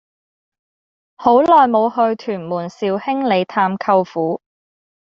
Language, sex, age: Cantonese, female, under 19